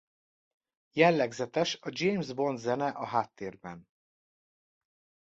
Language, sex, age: Hungarian, male, 40-49